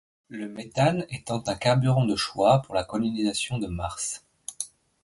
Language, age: French, 30-39